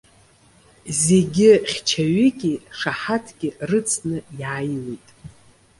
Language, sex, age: Abkhazian, female, 40-49